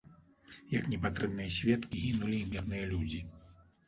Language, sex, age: Belarusian, male, 50-59